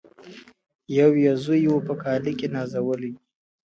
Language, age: Pashto, 19-29